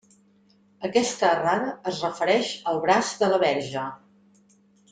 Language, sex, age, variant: Catalan, female, 50-59, Central